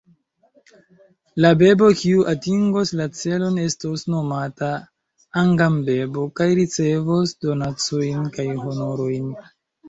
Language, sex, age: Esperanto, male, 19-29